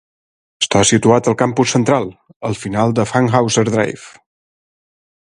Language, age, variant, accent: Catalan, 30-39, Central, central; Garrotxi